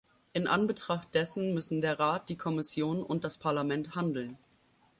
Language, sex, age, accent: German, female, 19-29, Deutschland Deutsch